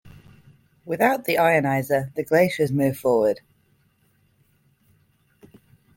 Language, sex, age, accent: English, female, 19-29, England English